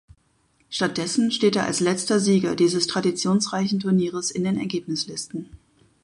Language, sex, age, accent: German, female, 40-49, Deutschland Deutsch